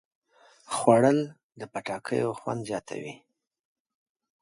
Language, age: Pashto, 40-49